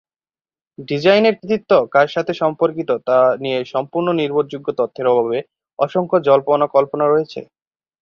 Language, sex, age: Bengali, male, 19-29